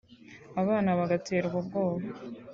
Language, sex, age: Kinyarwanda, female, 19-29